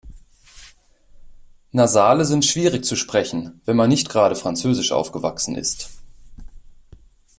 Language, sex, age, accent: German, male, 19-29, Deutschland Deutsch